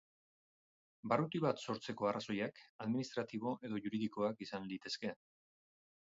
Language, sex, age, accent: Basque, male, 40-49, Mendebalekoa (Araba, Bizkaia, Gipuzkoako mendebaleko herri batzuk)